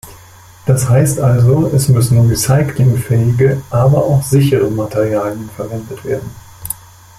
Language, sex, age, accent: German, male, 50-59, Deutschland Deutsch